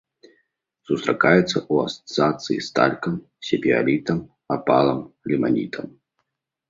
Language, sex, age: Belarusian, male, 19-29